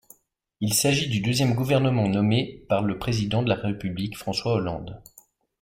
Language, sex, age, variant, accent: French, male, 30-39, Français d'Europe, Français de Suisse